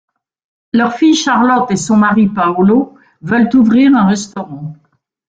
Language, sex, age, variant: French, female, 60-69, Français de métropole